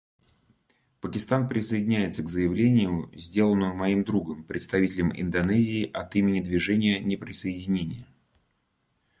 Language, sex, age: Russian, male, 30-39